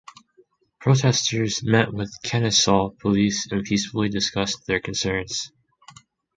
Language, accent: English, United States English